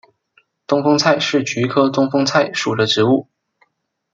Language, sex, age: Chinese, male, 19-29